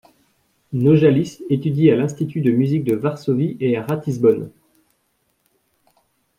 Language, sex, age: French, male, 30-39